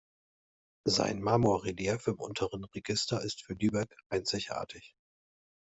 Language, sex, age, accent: German, male, 40-49, Deutschland Deutsch